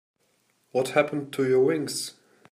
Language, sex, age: English, male, 30-39